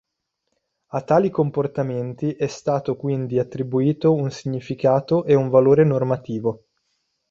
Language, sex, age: Italian, male, 19-29